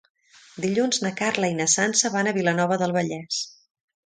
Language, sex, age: Catalan, female, 40-49